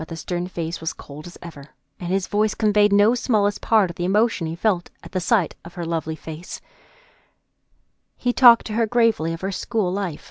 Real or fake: real